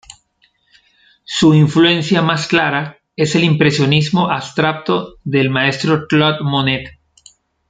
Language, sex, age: Spanish, male, 40-49